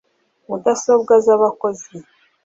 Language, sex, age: Kinyarwanda, male, 40-49